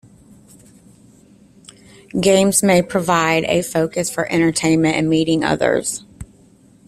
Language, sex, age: English, female, 30-39